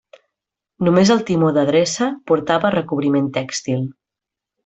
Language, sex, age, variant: Catalan, female, 30-39, Central